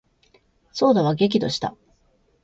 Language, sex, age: Japanese, female, 50-59